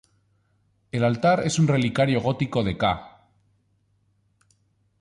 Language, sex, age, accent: Spanish, male, 50-59, España: Norte peninsular (Asturias, Castilla y León, Cantabria, País Vasco, Navarra, Aragón, La Rioja, Guadalajara, Cuenca)